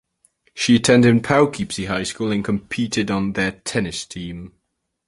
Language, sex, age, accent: English, male, under 19, England English